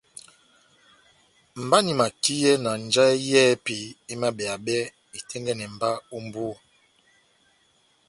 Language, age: Batanga, 40-49